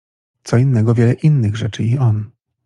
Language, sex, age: Polish, male, 40-49